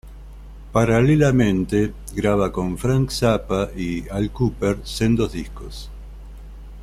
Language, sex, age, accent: Spanish, male, 40-49, Rioplatense: Argentina, Uruguay, este de Bolivia, Paraguay